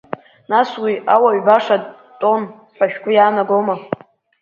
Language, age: Abkhazian, under 19